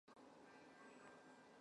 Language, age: English, 19-29